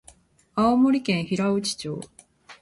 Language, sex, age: Japanese, female, 40-49